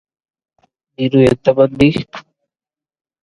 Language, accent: English, United States English